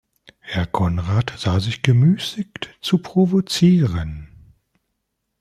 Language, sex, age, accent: German, male, 40-49, Deutschland Deutsch